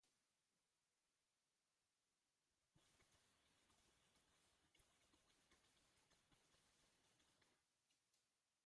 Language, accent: Basque, Mendebalekoa (Araba, Bizkaia, Gipuzkoako mendebaleko herri batzuk)